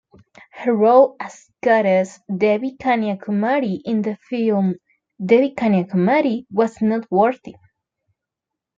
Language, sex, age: English, female, 19-29